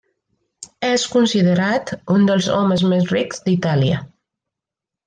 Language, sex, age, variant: Catalan, female, 30-39, Central